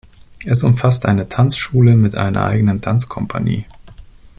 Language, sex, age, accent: German, male, 30-39, Deutschland Deutsch